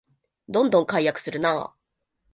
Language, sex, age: Japanese, female, 19-29